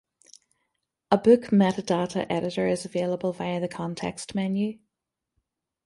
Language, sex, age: English, female, 50-59